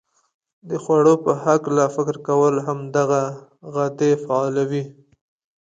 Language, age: Pashto, 30-39